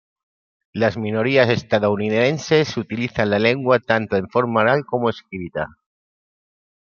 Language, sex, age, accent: Spanish, male, 50-59, España: Centro-Sur peninsular (Madrid, Toledo, Castilla-La Mancha)